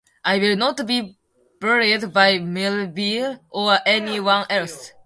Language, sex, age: English, female, 19-29